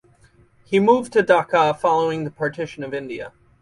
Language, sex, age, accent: English, male, 30-39, United States English